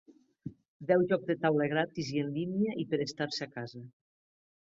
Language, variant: Catalan, Nord-Occidental